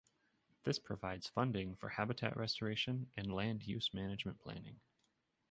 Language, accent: English, United States English